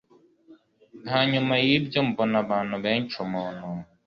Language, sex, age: Kinyarwanda, male, 19-29